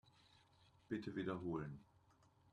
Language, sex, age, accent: German, male, 60-69, Deutschland Deutsch